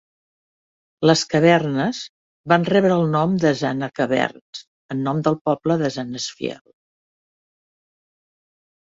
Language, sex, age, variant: Catalan, female, 60-69, Central